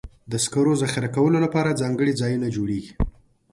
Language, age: Pashto, 30-39